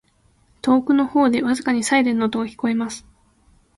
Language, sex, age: Japanese, female, 19-29